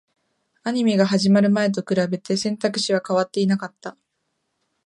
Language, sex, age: Japanese, female, 19-29